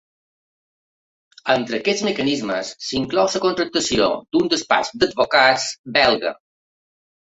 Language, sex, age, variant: Catalan, male, 50-59, Balear